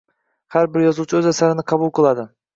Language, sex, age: Uzbek, male, 19-29